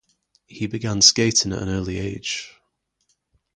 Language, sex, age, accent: English, male, 30-39, England English